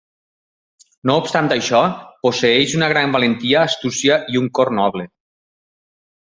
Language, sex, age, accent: Catalan, male, 40-49, valencià